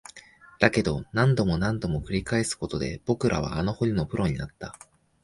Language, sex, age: Japanese, male, 19-29